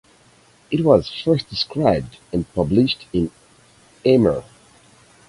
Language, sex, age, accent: English, male, 40-49, United States English